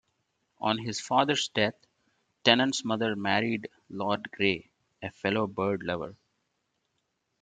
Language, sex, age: English, male, 40-49